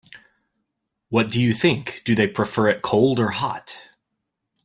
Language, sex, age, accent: English, male, 30-39, United States English